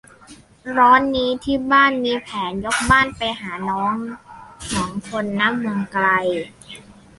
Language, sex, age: Thai, male, under 19